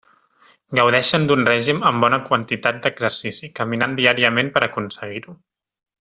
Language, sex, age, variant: Catalan, male, 30-39, Central